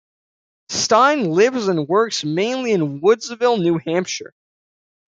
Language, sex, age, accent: English, male, under 19, Canadian English